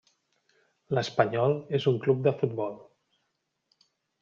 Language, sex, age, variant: Catalan, male, 30-39, Central